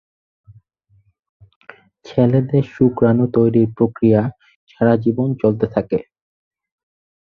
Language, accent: Bengali, প্রমিত বাংলা